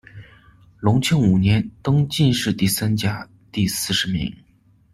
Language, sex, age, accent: Chinese, male, 19-29, 出生地：黑龙江省